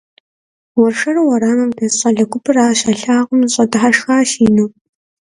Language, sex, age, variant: Kabardian, female, under 19, Адыгэбзэ (Къэбэрдей, Кирил, псоми зэдай)